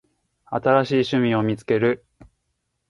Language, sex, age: Japanese, male, 30-39